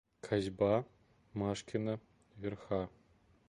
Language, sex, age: Russian, male, 30-39